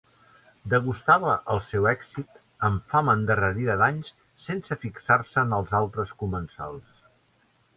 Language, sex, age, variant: Catalan, male, 60-69, Central